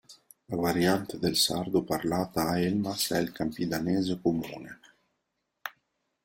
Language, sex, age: Italian, male, 30-39